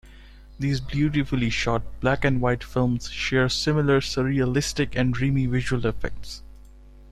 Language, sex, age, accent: English, male, 19-29, India and South Asia (India, Pakistan, Sri Lanka)